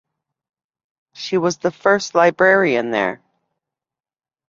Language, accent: English, United States English